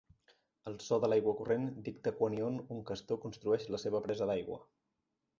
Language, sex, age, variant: Catalan, male, 30-39, Central